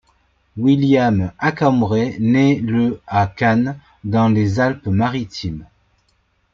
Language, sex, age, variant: French, male, 40-49, Français de métropole